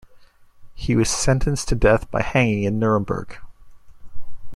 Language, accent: English, United States English